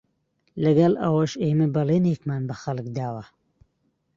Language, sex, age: Central Kurdish, female, 30-39